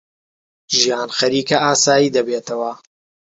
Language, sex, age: Central Kurdish, male, 19-29